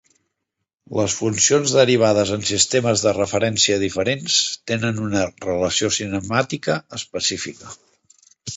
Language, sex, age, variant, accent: Catalan, male, 40-49, Central, central